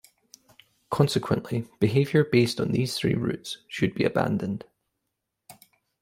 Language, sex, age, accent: English, male, 19-29, Scottish English